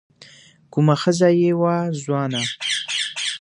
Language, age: Pashto, 19-29